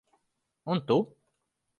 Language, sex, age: Latvian, male, 30-39